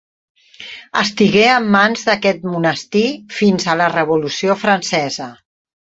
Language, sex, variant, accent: Catalan, female, Central, Barceloní